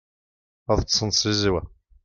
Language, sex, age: Kabyle, male, 50-59